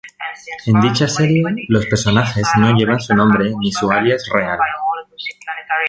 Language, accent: Spanish, España: Centro-Sur peninsular (Madrid, Toledo, Castilla-La Mancha)